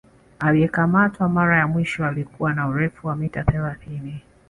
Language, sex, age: Swahili, female, 30-39